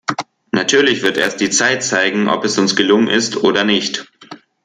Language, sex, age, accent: German, male, under 19, Deutschland Deutsch